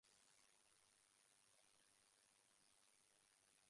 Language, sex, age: English, female, 19-29